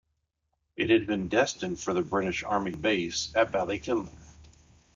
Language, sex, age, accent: English, male, 19-29, United States English